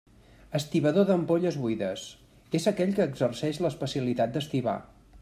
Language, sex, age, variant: Catalan, male, 50-59, Central